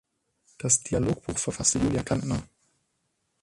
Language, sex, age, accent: German, female, 19-29, Deutschland Deutsch